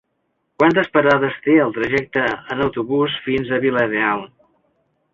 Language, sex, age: Catalan, male, 60-69